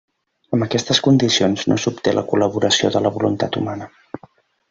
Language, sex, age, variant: Catalan, male, 30-39, Central